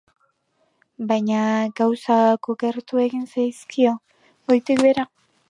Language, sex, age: Basque, female, under 19